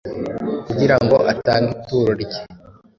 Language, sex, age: Kinyarwanda, male, 19-29